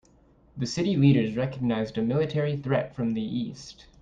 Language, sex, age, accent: English, male, 19-29, United States English